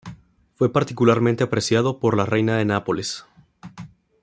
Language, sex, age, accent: Spanish, male, 19-29, México